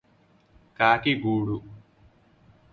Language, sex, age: Telugu, male, 19-29